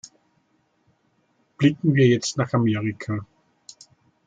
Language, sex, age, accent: German, male, 40-49, Österreichisches Deutsch